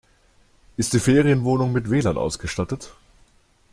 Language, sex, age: German, male, 19-29